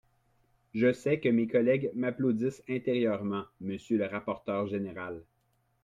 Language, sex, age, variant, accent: French, male, 40-49, Français d'Amérique du Nord, Français du Canada